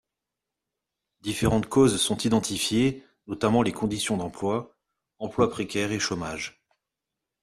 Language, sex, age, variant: French, male, 40-49, Français de métropole